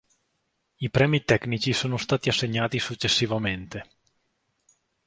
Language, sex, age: Italian, male, 19-29